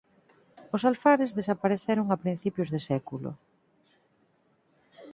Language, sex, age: Galician, female, 50-59